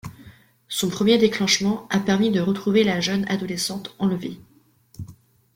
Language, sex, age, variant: French, female, 19-29, Français de métropole